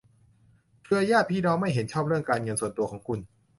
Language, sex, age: Thai, male, 19-29